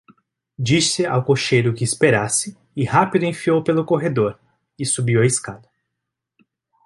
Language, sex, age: Portuguese, male, 19-29